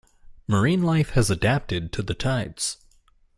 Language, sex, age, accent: English, male, 19-29, United States English